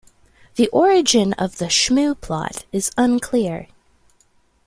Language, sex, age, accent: English, female, 19-29, United States English